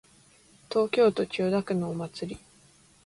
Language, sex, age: Japanese, female, 19-29